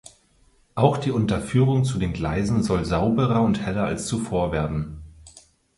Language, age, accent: German, 19-29, Deutschland Deutsch